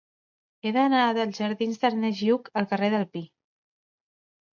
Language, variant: Catalan, Central